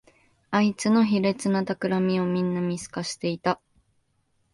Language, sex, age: Japanese, female, 19-29